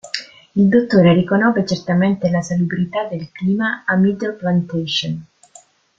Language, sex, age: Italian, female, 19-29